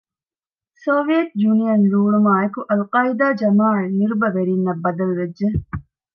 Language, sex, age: Divehi, female, 30-39